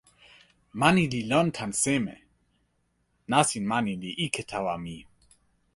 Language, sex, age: Toki Pona, male, 30-39